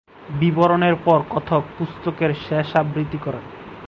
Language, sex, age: Bengali, male, 19-29